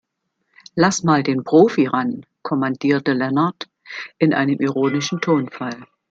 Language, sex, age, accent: German, female, 50-59, Deutschland Deutsch